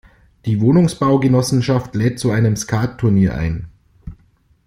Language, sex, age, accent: German, male, 40-49, Deutschland Deutsch